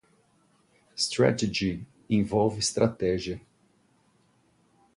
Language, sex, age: Portuguese, male, 50-59